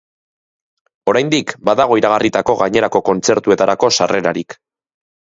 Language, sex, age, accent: Basque, male, 30-39, Mendebalekoa (Araba, Bizkaia, Gipuzkoako mendebaleko herri batzuk)